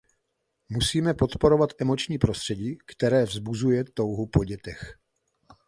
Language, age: Czech, 40-49